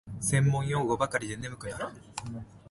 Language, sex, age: Japanese, male, 19-29